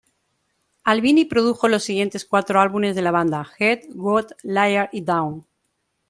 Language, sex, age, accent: Spanish, male, 40-49, España: Norte peninsular (Asturias, Castilla y León, Cantabria, País Vasco, Navarra, Aragón, La Rioja, Guadalajara, Cuenca)